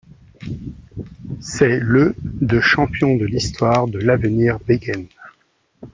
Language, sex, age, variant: French, male, 40-49, Français de métropole